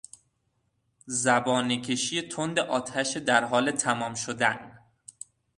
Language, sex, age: Persian, male, 19-29